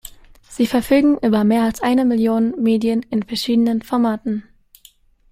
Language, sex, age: German, female, under 19